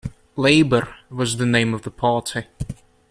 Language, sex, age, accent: English, male, 19-29, Scottish English